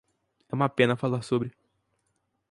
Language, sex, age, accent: Portuguese, male, 19-29, Mineiro